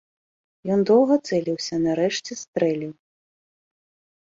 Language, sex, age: Belarusian, female, 30-39